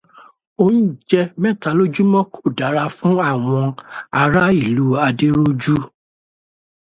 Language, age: Yoruba, 50-59